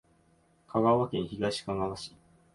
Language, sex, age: Japanese, male, 19-29